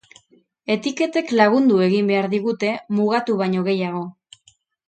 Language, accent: Basque, Erdialdekoa edo Nafarra (Gipuzkoa, Nafarroa)